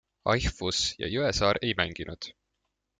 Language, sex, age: Estonian, male, 19-29